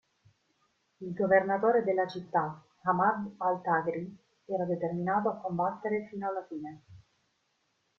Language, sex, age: Italian, female, 19-29